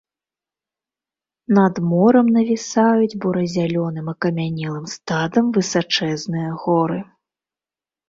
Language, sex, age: Belarusian, female, 30-39